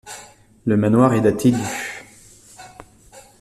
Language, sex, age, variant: French, male, 30-39, Français de métropole